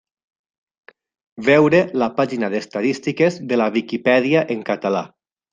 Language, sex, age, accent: Catalan, male, 19-29, valencià